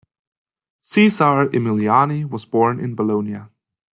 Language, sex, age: English, male, 19-29